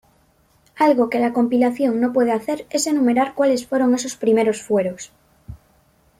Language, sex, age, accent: Spanish, female, under 19, España: Norte peninsular (Asturias, Castilla y León, Cantabria, País Vasco, Navarra, Aragón, La Rioja, Guadalajara, Cuenca)